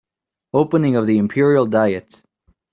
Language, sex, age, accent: English, male, 19-29, United States English